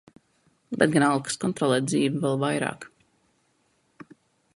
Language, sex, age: Latvian, female, 19-29